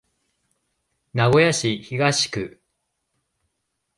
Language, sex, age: Japanese, male, 19-29